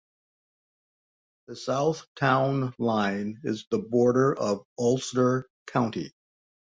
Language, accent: English, United States English